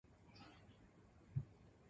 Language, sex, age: Japanese, male, 30-39